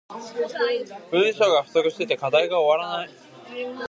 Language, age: Japanese, 19-29